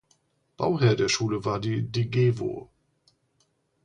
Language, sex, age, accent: German, male, 40-49, Deutschland Deutsch